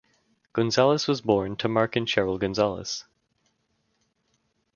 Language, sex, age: English, male, under 19